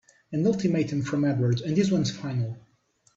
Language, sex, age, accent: English, male, 19-29, United States English